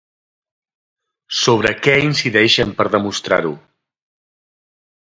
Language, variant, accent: Catalan, Septentrional, septentrional